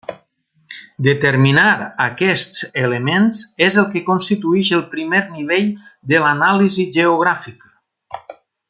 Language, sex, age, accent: Catalan, male, 40-49, valencià